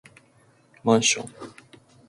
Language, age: Japanese, 19-29